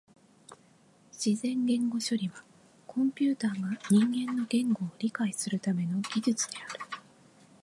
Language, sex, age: Japanese, female, 30-39